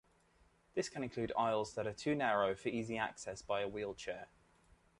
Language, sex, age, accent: English, male, 30-39, England English